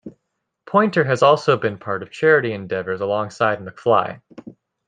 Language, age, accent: English, 19-29, United States English